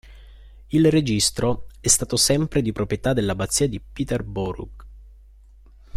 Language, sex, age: Italian, male, 30-39